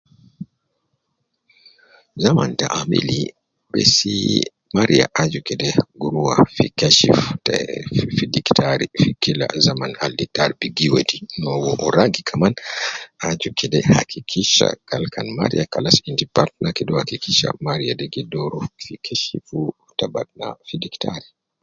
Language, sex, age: Nubi, male, 50-59